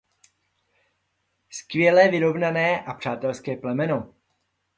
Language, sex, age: Czech, male, 40-49